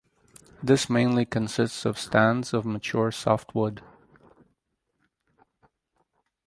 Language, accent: English, United States English